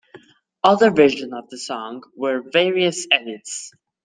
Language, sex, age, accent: English, male, under 19, United States English